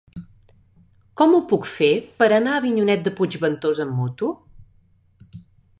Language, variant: Catalan, Nord-Occidental